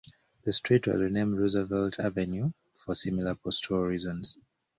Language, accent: English, United States English